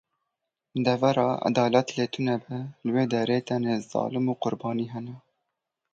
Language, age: Kurdish, 19-29